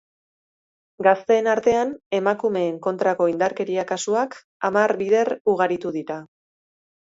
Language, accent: Basque, Erdialdekoa edo Nafarra (Gipuzkoa, Nafarroa)